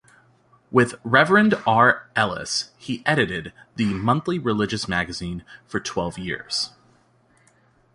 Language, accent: English, United States English